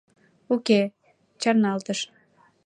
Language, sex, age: Mari, female, 19-29